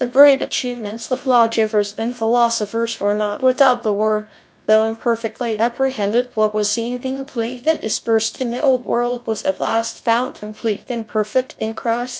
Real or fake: fake